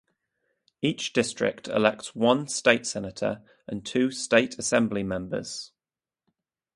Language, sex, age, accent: English, male, 19-29, England English